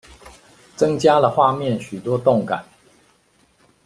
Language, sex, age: Chinese, male, 50-59